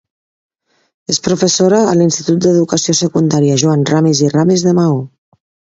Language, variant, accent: Catalan, Nord-Occidental, nord-occidental